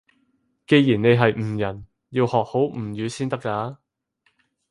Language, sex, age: Cantonese, male, 30-39